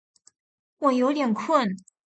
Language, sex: Chinese, female